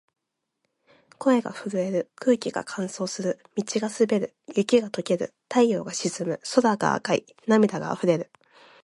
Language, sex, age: Japanese, female, 19-29